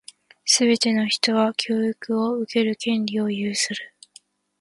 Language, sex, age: Japanese, female, 19-29